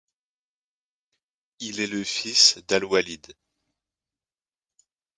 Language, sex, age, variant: French, male, 19-29, Français de métropole